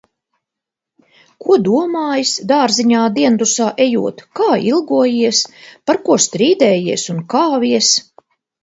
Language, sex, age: Latvian, female, 50-59